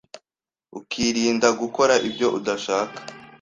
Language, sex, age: Kinyarwanda, male, 19-29